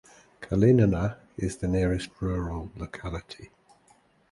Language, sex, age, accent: English, male, 60-69, England English